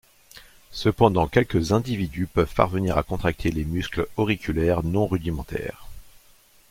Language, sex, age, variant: French, male, 40-49, Français de métropole